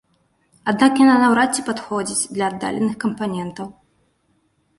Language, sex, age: Belarusian, female, 30-39